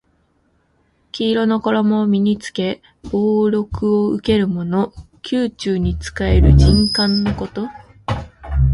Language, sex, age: Japanese, female, 19-29